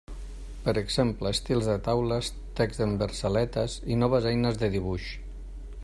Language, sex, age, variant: Catalan, male, 60-69, Nord-Occidental